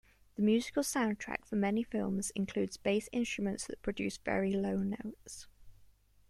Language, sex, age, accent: English, female, 19-29, England English